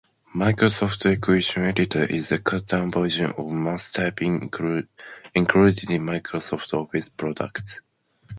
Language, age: English, 19-29